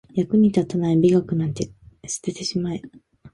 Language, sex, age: Japanese, female, 19-29